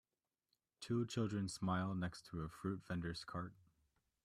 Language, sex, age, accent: English, male, 19-29, United States English